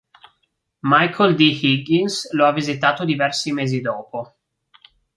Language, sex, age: Italian, male, 19-29